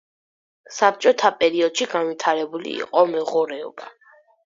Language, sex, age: Georgian, female, under 19